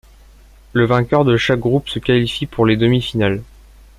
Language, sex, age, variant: French, male, under 19, Français de métropole